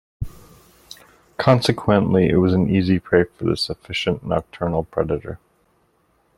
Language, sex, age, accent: English, male, 30-39, United States English